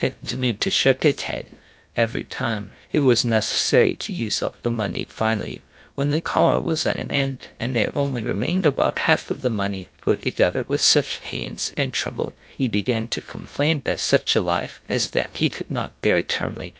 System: TTS, GlowTTS